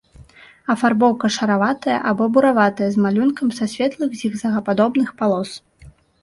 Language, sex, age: Belarusian, female, 19-29